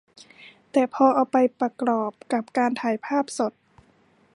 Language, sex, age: Thai, female, 19-29